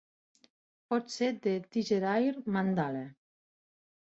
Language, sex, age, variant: Catalan, female, 50-59, Septentrional